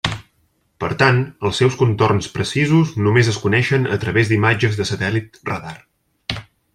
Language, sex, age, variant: Catalan, male, 30-39, Central